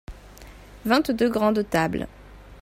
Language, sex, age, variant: French, female, 19-29, Français de métropole